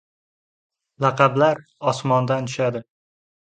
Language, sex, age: Uzbek, male, 19-29